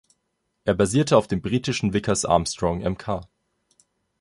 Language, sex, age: German, male, 19-29